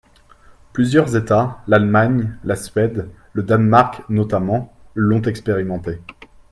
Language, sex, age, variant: French, male, 19-29, Français de métropole